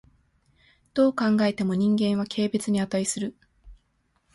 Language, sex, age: Japanese, female, 19-29